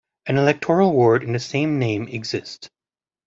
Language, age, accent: English, 30-39, Canadian English